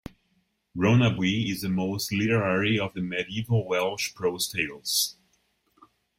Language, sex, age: English, male, 30-39